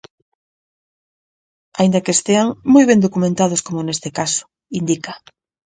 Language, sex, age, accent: Galician, female, 30-39, Central (gheada); Normativo (estándar)